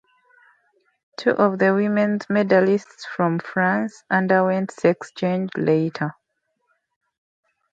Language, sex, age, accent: English, female, 19-29, England English